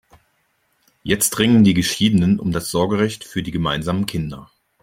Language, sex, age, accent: German, male, 40-49, Deutschland Deutsch